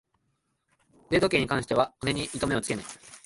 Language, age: Japanese, 19-29